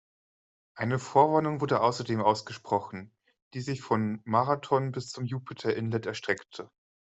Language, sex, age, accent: German, male, 19-29, Deutschland Deutsch